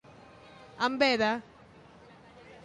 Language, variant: Catalan, Central